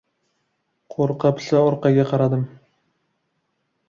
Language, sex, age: Uzbek, male, 19-29